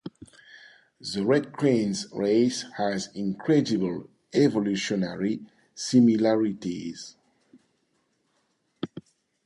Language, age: English, 50-59